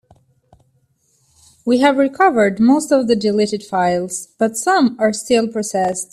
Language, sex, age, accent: English, female, 19-29, United States English